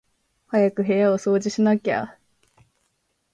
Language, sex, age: Japanese, female, 19-29